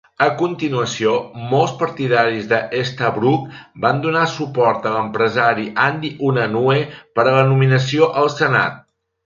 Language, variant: Catalan, Central